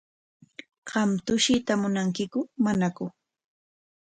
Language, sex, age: Corongo Ancash Quechua, female, 30-39